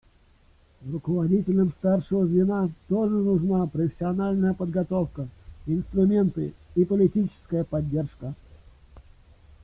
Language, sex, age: Russian, male, 40-49